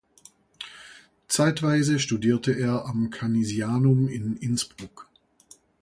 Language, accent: German, Deutschland Deutsch